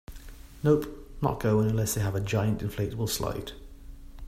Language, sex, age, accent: English, male, 30-39, Welsh English